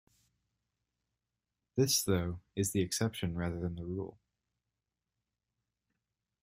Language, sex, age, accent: English, male, 19-29, United States English